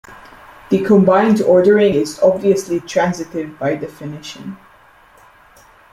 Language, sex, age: English, female, under 19